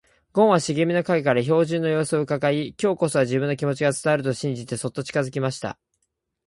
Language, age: Japanese, 19-29